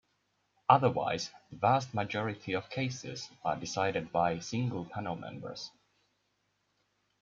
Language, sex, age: English, male, 19-29